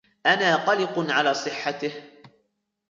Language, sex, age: Arabic, male, 19-29